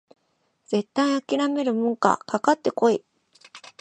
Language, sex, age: Japanese, female, 40-49